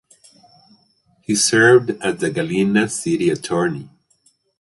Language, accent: English, United States English